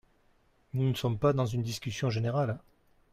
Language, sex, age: French, male, 60-69